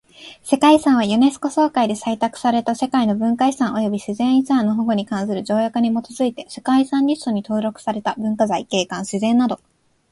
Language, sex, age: Japanese, female, 19-29